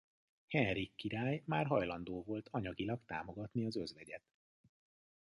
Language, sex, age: Hungarian, male, 40-49